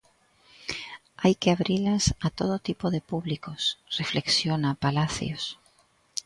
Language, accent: Galician, Central (gheada)